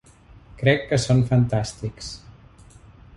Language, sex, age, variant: Catalan, male, 40-49, Central